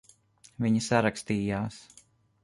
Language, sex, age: Latvian, male, 30-39